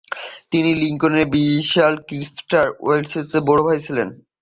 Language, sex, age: Bengali, male, 19-29